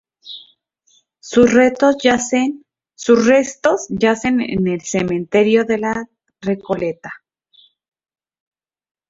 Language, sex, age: Spanish, female, 30-39